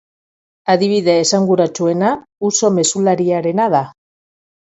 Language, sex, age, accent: Basque, female, 50-59, Mendebalekoa (Araba, Bizkaia, Gipuzkoako mendebaleko herri batzuk)